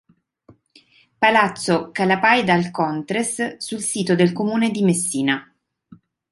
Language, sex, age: Italian, female, 30-39